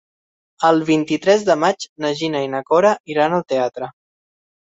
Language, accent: Catalan, valencià; apitxat